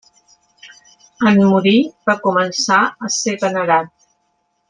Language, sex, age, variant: Catalan, female, 60-69, Central